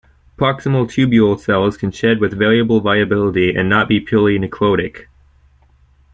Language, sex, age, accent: English, male, under 19, United States English